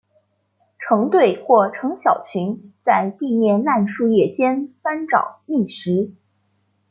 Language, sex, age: Chinese, female, 19-29